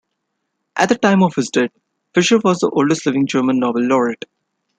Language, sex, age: English, male, 19-29